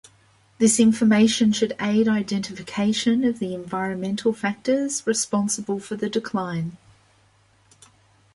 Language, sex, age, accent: English, female, 40-49, Australian English